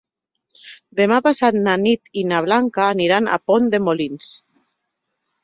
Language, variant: Catalan, Central